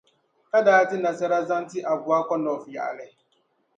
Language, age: Dagbani, 19-29